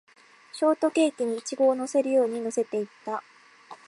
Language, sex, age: Japanese, female, 19-29